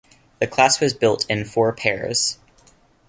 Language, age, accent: English, 19-29, Canadian English